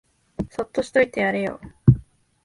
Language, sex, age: Japanese, female, 19-29